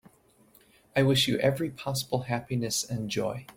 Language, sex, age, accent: English, male, 40-49, United States English